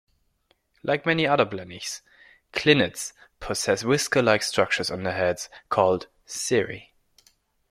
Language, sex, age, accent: English, male, 19-29, England English